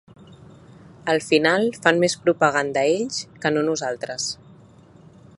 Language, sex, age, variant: Catalan, female, 30-39, Central